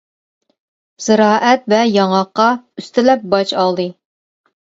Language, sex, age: Uyghur, female, 40-49